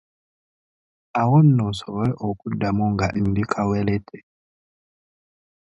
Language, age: Ganda, 19-29